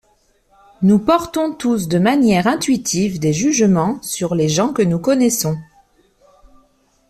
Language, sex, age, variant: French, male, 19-29, Français de métropole